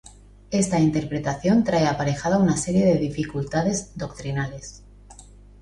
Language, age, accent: Spanish, 40-49, España: Centro-Sur peninsular (Madrid, Toledo, Castilla-La Mancha)